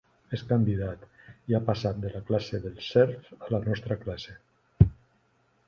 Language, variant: Catalan, Central